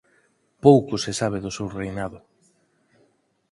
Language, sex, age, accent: Galician, male, 40-49, Normativo (estándar)